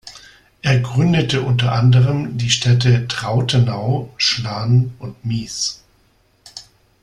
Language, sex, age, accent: German, male, 50-59, Deutschland Deutsch